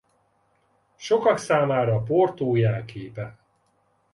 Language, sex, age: Hungarian, male, 40-49